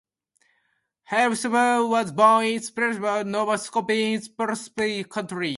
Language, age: English, 19-29